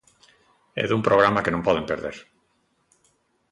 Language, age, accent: Galician, 50-59, Atlántico (seseo e gheada)